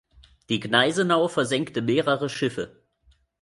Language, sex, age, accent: German, male, 19-29, Deutschland Deutsch